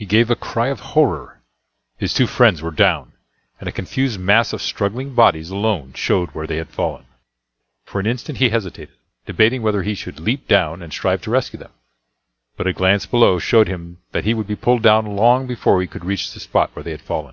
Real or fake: real